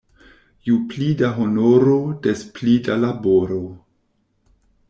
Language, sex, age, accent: Esperanto, male, 40-49, Internacia